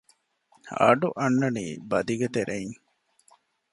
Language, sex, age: Divehi, male, 30-39